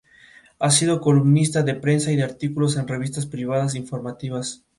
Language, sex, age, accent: Spanish, male, 19-29, México